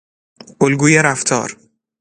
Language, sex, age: Persian, male, 19-29